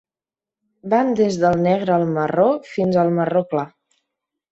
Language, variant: Catalan, Central